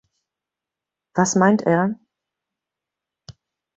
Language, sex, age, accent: German, female, 30-39, Deutschland Deutsch